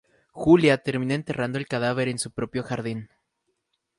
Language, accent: Spanish, México